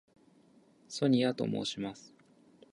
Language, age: Japanese, 19-29